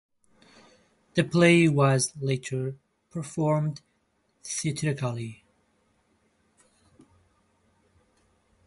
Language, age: English, 30-39